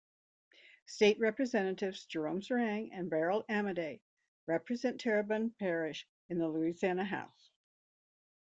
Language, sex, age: English, female, 70-79